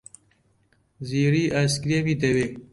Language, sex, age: Central Kurdish, male, 30-39